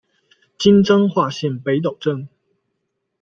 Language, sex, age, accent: Chinese, male, 19-29, 出生地：河北省